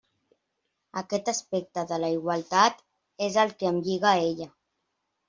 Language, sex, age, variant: Catalan, female, 40-49, Central